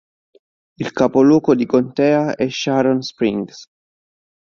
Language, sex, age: Italian, male, 19-29